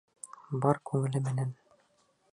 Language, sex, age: Bashkir, male, 30-39